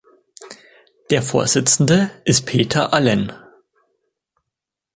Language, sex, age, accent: German, male, 19-29, Deutschland Deutsch